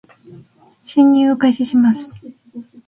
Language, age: Japanese, 19-29